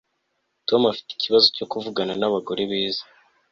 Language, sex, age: Kinyarwanda, male, under 19